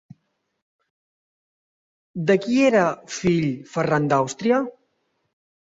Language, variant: Catalan, Central